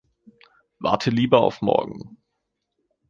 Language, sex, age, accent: German, male, 19-29, Deutschland Deutsch